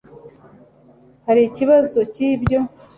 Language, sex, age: Kinyarwanda, female, 40-49